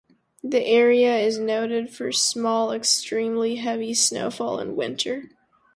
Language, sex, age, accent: English, female, under 19, United States English